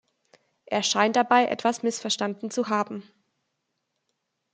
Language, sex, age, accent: German, female, 19-29, Deutschland Deutsch